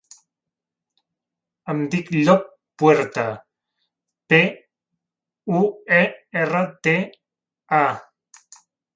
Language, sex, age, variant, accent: Catalan, male, 30-39, Central, central